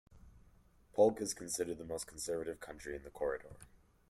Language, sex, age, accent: English, male, 19-29, United States English